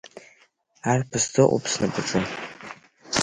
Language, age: Abkhazian, under 19